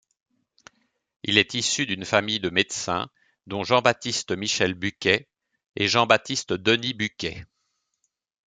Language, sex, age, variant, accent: French, male, 40-49, Français d'Europe, Français de Belgique